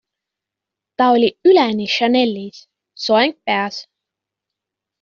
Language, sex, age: Estonian, female, 19-29